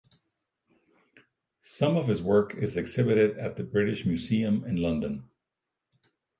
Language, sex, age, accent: English, male, 40-49, Irish English